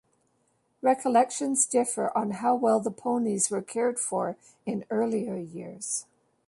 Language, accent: English, Canadian English